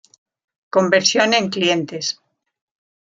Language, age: Spanish, 60-69